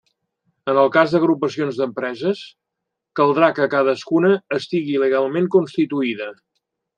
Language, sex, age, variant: Catalan, male, 80-89, Central